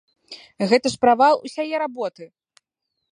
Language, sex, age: Belarusian, female, 30-39